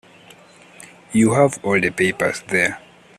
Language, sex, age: English, male, 19-29